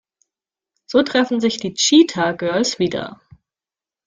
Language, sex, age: German, female, 19-29